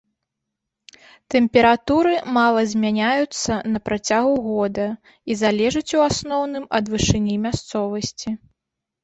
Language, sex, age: Belarusian, female, 30-39